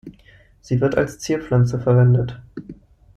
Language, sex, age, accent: German, male, 19-29, Deutschland Deutsch